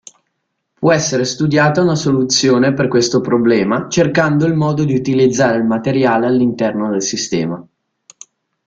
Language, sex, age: Italian, male, 19-29